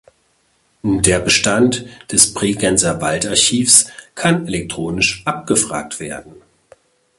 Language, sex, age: German, male, 40-49